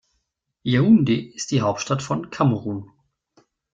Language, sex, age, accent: German, male, 30-39, Deutschland Deutsch